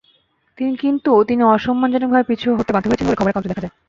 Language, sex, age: Bengali, female, 19-29